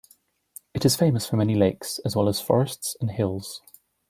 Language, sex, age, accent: English, male, 19-29, England English